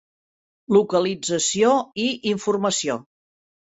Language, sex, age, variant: Catalan, female, 60-69, Central